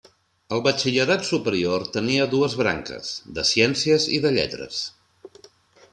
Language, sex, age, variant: Catalan, male, 40-49, Central